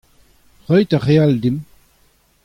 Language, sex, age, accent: Breton, male, 60-69, Kerneveg